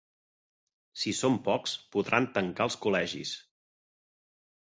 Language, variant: Catalan, Central